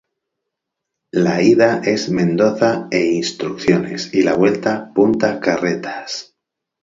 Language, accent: Spanish, España: Centro-Sur peninsular (Madrid, Toledo, Castilla-La Mancha)